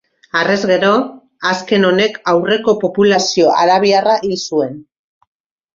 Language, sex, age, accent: Basque, female, 50-59, Mendebalekoa (Araba, Bizkaia, Gipuzkoako mendebaleko herri batzuk)